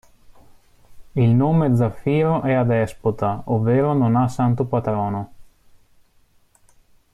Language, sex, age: Italian, male, 30-39